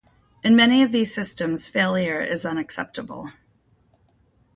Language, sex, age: English, female, 50-59